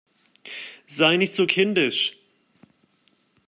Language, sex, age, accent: German, male, 30-39, Deutschland Deutsch